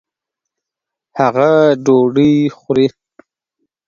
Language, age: Pashto, 30-39